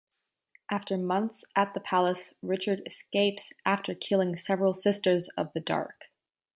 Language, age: English, under 19